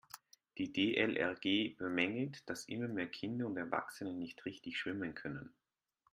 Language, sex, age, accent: German, male, 30-39, Österreichisches Deutsch